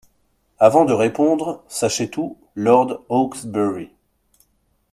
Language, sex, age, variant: French, male, 30-39, Français de métropole